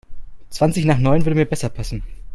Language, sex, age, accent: German, male, 19-29, Deutschland Deutsch